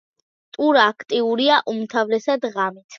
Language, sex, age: Georgian, female, under 19